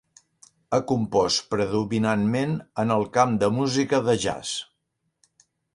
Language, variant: Catalan, Central